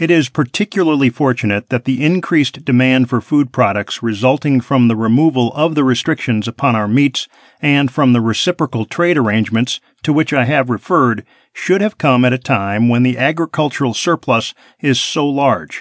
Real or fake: real